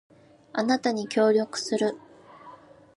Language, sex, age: Japanese, female, 19-29